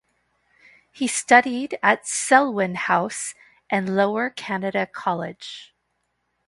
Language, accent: English, United States English